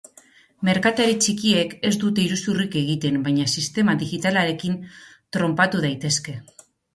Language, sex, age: Basque, female, 40-49